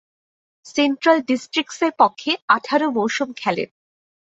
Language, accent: Bengali, প্রমিত বাংলা